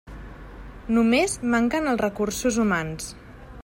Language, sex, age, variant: Catalan, female, 30-39, Central